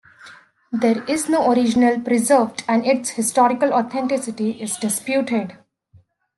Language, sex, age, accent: English, female, 19-29, United States English